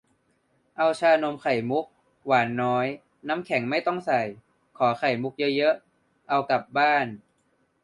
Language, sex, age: Thai, male, under 19